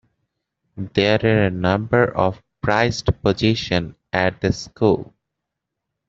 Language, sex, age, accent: English, male, 19-29, United States English